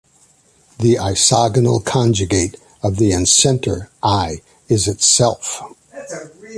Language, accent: English, United States English